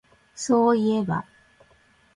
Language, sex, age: Japanese, female, 50-59